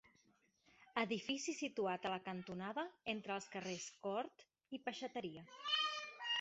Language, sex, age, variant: Catalan, female, 30-39, Central